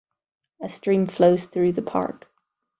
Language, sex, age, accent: English, female, 30-39, Northern Irish; yorkshire